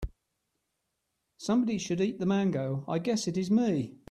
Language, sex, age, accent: English, male, 60-69, England English